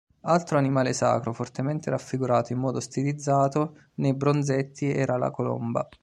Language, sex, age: Italian, male, 30-39